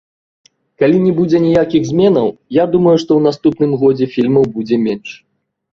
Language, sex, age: Belarusian, male, 30-39